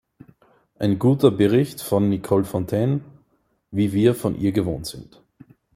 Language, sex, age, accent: German, male, 19-29, Österreichisches Deutsch